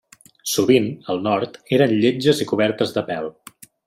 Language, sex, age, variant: Catalan, male, 19-29, Central